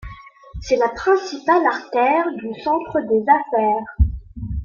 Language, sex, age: French, female, 19-29